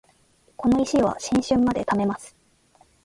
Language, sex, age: Japanese, female, 19-29